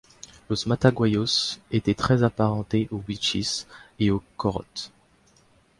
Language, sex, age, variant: French, male, under 19, Français de métropole